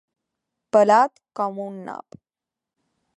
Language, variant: Catalan, Balear